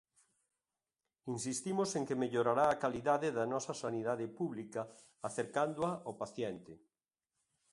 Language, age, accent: Galician, 60-69, Oriental (común en zona oriental)